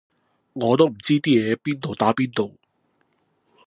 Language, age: Cantonese, 30-39